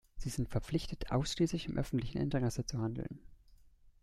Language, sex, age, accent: German, male, 19-29, Deutschland Deutsch